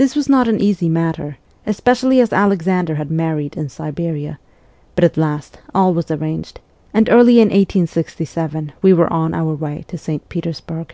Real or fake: real